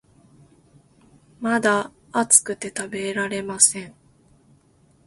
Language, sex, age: Japanese, female, 19-29